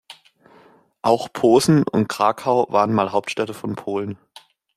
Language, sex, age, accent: German, male, 19-29, Deutschland Deutsch